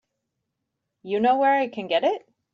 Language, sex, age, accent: English, female, 30-39, United States English